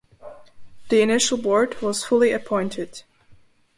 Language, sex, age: English, female, 19-29